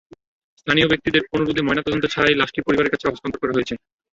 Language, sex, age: Bengali, male, 19-29